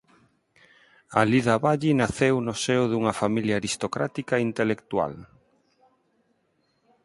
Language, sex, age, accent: Galician, male, 40-49, Neofalante